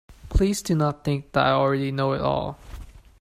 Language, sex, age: English, male, 19-29